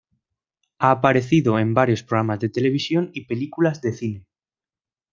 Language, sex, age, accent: Spanish, male, 19-29, España: Centro-Sur peninsular (Madrid, Toledo, Castilla-La Mancha)